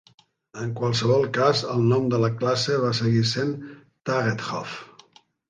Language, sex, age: Catalan, male, 70-79